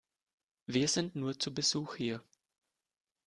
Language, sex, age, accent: German, male, 19-29, Deutschland Deutsch